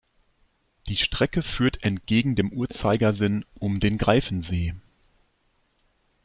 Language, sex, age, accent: German, male, 30-39, Deutschland Deutsch